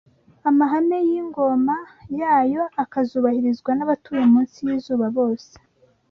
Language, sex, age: Kinyarwanda, female, 19-29